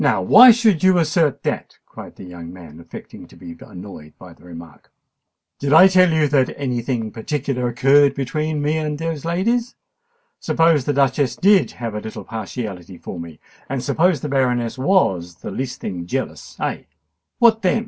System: none